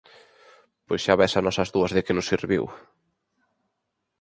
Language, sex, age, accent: Galician, male, 19-29, Normativo (estándar)